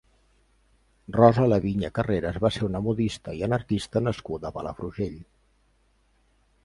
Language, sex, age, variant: Catalan, male, 50-59, Central